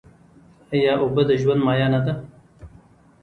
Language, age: Pashto, 40-49